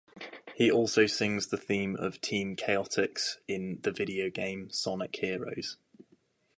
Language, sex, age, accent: English, male, 19-29, England English